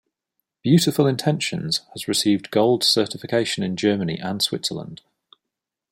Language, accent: English, England English